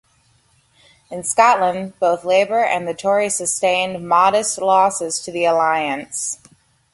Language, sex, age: English, female, 19-29